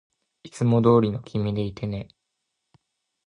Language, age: Japanese, 19-29